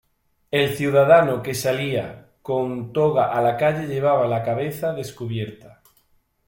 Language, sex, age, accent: Spanish, male, 19-29, España: Sur peninsular (Andalucia, Extremadura, Murcia)